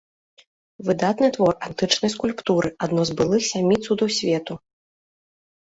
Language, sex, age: Belarusian, female, 19-29